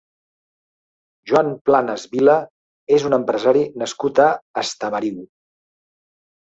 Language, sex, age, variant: Catalan, male, 60-69, Central